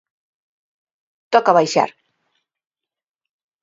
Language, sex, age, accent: Galician, female, 60-69, Normativo (estándar)